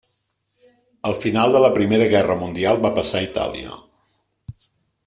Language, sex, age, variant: Catalan, male, 50-59, Central